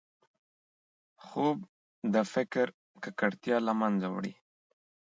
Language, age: Pashto, 19-29